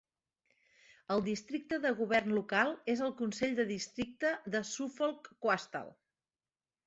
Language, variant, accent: Catalan, Central, central